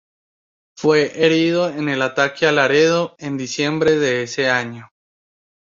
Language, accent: Spanish, Andino-Pacífico: Colombia, Perú, Ecuador, oeste de Bolivia y Venezuela andina